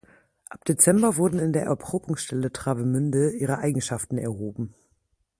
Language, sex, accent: German, female, Deutschland Deutsch